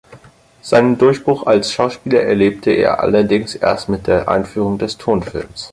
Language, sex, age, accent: German, male, under 19, Deutschland Deutsch